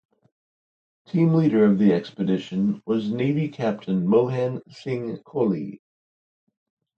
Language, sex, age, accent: English, male, 60-69, United States English